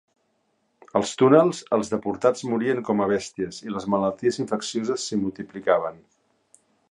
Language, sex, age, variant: Catalan, male, 50-59, Central